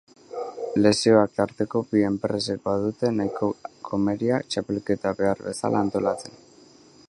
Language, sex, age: Basque, male, 19-29